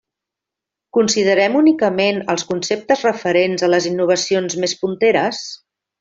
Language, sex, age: Catalan, female, 50-59